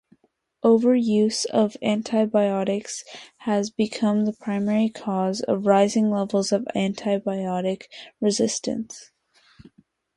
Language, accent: English, United States English